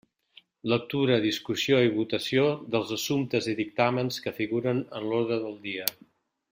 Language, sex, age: Catalan, male, 60-69